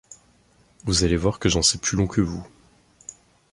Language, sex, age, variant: French, male, under 19, Français de métropole